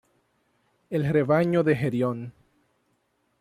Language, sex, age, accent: Spanish, male, 30-39, Caribe: Cuba, Venezuela, Puerto Rico, República Dominicana, Panamá, Colombia caribeña, México caribeño, Costa del golfo de México